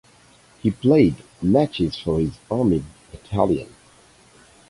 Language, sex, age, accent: English, male, 40-49, United States English